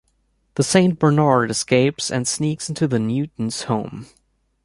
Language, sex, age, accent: English, male, 30-39, United States English